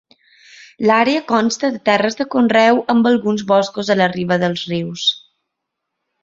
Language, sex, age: Catalan, female, 30-39